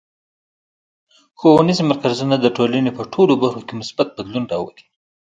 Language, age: Pashto, 19-29